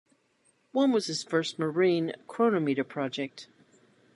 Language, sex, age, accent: English, female, 50-59, United States English